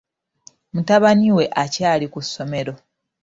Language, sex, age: Ganda, female, 30-39